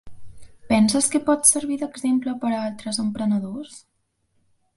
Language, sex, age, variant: Catalan, female, under 19, Central